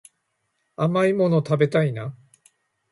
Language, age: Japanese, 50-59